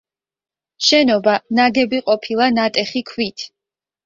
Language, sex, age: Georgian, female, 19-29